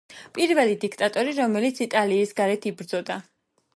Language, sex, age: Georgian, female, 19-29